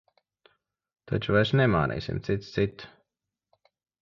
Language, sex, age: Latvian, male, 40-49